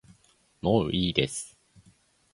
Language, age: Japanese, under 19